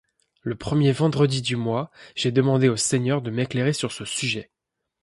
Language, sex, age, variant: French, male, 30-39, Français de métropole